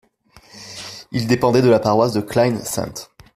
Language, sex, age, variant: French, male, 19-29, Français de métropole